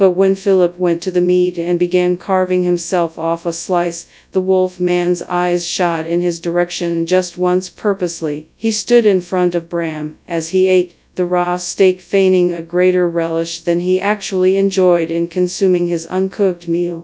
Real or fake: fake